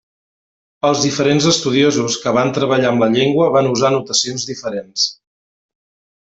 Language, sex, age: Catalan, male, 40-49